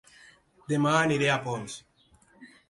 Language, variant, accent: Catalan, Nord-Occidental, nord-occidental